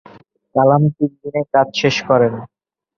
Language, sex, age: Bengali, male, 19-29